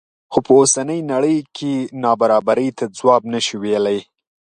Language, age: Pashto, 19-29